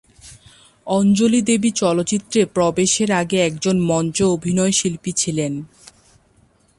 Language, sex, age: Bengali, female, 19-29